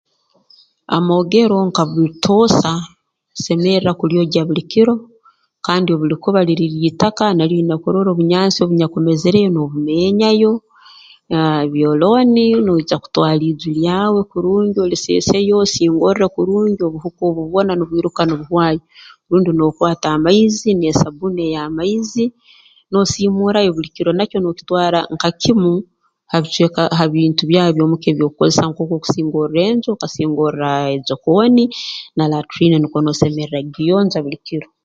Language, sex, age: Tooro, female, 50-59